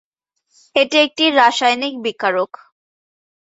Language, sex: Bengali, female